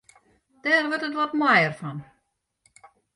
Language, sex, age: Western Frisian, female, 60-69